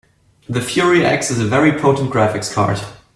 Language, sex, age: English, male, 19-29